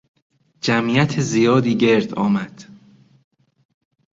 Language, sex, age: Persian, male, 30-39